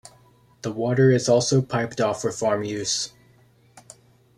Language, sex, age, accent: English, male, 19-29, United States English